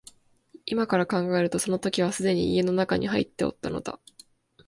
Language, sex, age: Japanese, female, 19-29